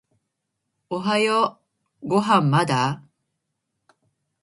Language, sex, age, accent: Japanese, female, 50-59, 標準語; 東京